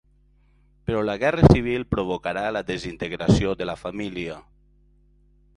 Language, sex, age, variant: Catalan, male, 40-49, Valencià meridional